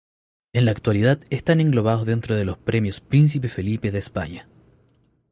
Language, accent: Spanish, Chileno: Chile, Cuyo